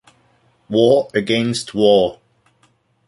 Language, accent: German, Österreichisches Deutsch